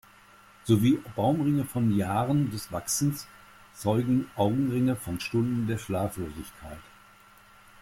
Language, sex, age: German, male, 60-69